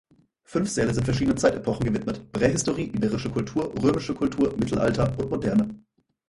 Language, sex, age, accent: German, male, 19-29, Deutschland Deutsch